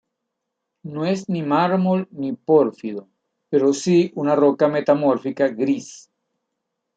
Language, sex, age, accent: Spanish, male, 50-59, Caribe: Cuba, Venezuela, Puerto Rico, República Dominicana, Panamá, Colombia caribeña, México caribeño, Costa del golfo de México